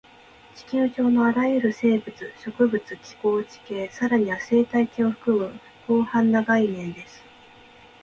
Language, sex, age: Japanese, female, 19-29